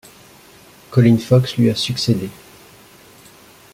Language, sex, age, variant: French, male, 40-49, Français de métropole